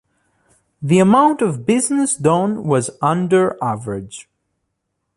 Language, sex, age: English, male, 19-29